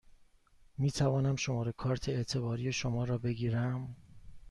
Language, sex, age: Persian, male, 30-39